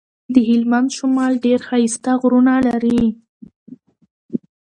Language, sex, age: Pashto, female, under 19